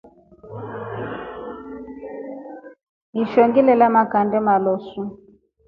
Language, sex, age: Rombo, female, 40-49